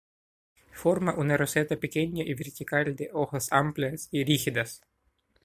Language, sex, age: Spanish, male, 19-29